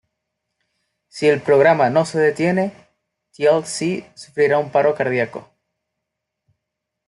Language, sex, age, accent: Spanish, male, 19-29, Caribe: Cuba, Venezuela, Puerto Rico, República Dominicana, Panamá, Colombia caribeña, México caribeño, Costa del golfo de México